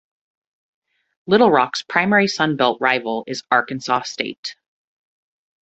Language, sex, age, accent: English, female, 30-39, United States English